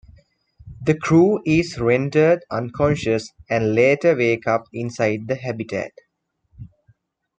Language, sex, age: English, male, 19-29